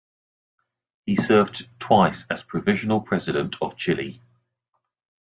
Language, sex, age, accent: English, male, 50-59, England English